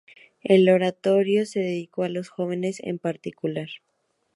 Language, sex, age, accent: Spanish, female, under 19, México